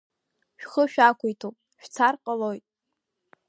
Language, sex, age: Abkhazian, female, under 19